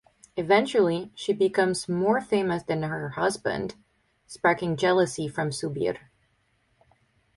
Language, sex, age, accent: English, female, 19-29, United States English